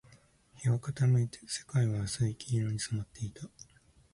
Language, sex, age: Japanese, male, 19-29